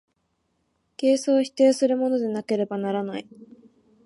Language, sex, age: Japanese, female, 19-29